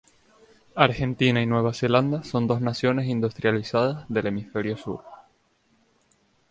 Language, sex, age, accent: Spanish, male, 19-29, España: Islas Canarias